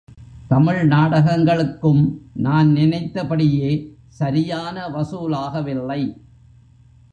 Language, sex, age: Tamil, male, 70-79